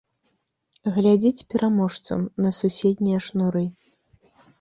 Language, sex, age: Belarusian, female, 30-39